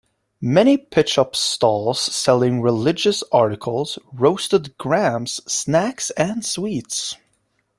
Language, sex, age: English, male, 19-29